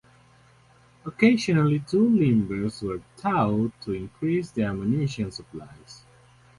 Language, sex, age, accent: English, male, 19-29, United States English